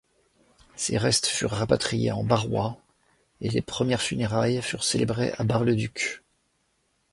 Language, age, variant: French, 60-69, Français de métropole